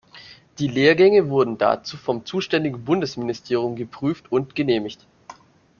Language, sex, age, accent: German, male, under 19, Deutschland Deutsch